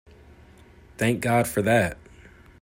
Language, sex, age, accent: English, male, 19-29, United States English